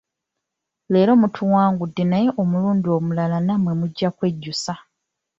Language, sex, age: Ganda, female, 19-29